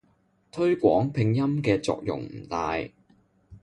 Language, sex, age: Cantonese, male, 19-29